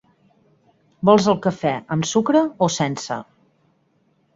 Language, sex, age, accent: Catalan, female, 40-49, Garrotxi